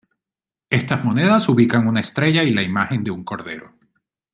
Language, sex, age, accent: Spanish, male, 40-49, Caribe: Cuba, Venezuela, Puerto Rico, República Dominicana, Panamá, Colombia caribeña, México caribeño, Costa del golfo de México